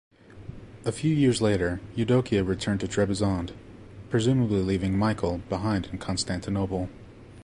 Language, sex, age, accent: English, male, 30-39, United States English